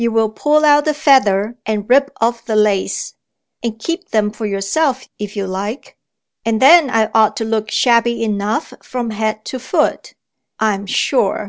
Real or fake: real